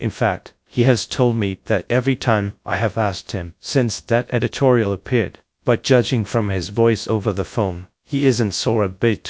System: TTS, GradTTS